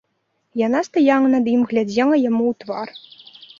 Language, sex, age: Belarusian, female, under 19